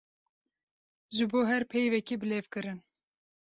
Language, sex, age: Kurdish, female, 19-29